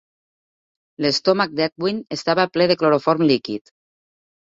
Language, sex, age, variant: Catalan, female, 30-39, Nord-Occidental